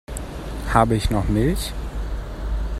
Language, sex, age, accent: German, male, 30-39, Deutschland Deutsch